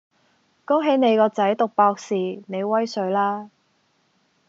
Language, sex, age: Cantonese, female, 19-29